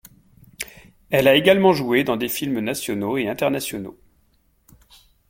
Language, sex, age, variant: French, male, 40-49, Français de métropole